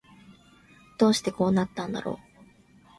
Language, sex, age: Japanese, female, under 19